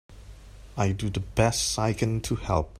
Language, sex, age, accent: English, male, 30-39, Hong Kong English